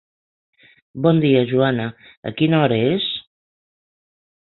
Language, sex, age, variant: Catalan, female, 60-69, Central